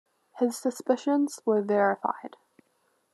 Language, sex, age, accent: English, female, 19-29, New Zealand English